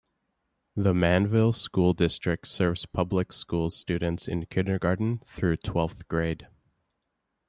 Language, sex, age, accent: English, male, 19-29, Canadian English